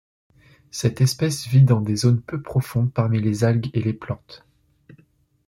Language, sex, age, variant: French, male, under 19, Français de métropole